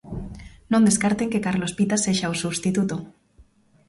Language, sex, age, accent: Galician, female, 19-29, Normativo (estándar)